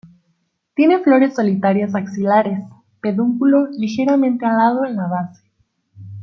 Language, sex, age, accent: Spanish, female, 19-29, México